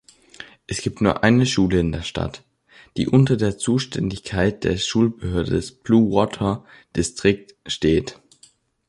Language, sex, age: German, male, under 19